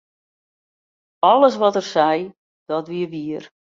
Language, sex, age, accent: Western Frisian, female, 40-49, Wâldfrysk